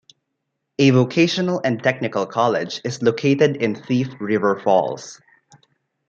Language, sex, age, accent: English, male, 19-29, Filipino